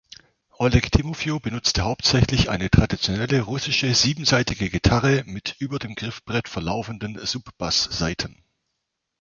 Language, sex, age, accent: German, male, 40-49, Deutschland Deutsch